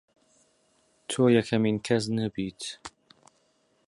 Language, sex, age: Central Kurdish, male, 19-29